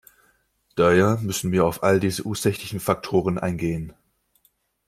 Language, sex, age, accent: German, male, 19-29, Deutschland Deutsch